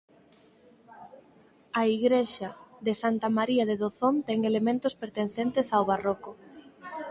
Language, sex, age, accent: Galician, female, 19-29, Normativo (estándar)